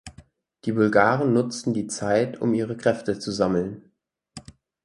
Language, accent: German, Deutschland Deutsch